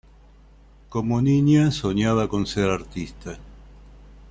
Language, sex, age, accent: Spanish, male, 40-49, Rioplatense: Argentina, Uruguay, este de Bolivia, Paraguay